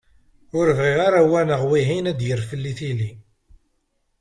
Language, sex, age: Kabyle, male, 30-39